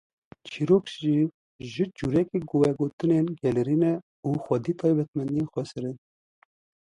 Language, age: Kurdish, 30-39